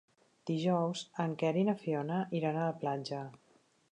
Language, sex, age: Catalan, female, 40-49